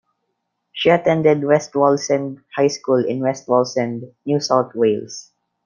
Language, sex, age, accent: English, male, under 19, Filipino